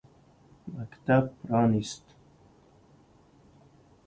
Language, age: Pashto, 30-39